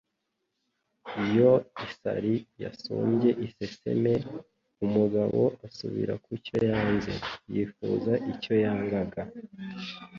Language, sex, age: Kinyarwanda, male, 19-29